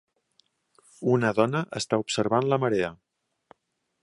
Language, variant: Catalan, Central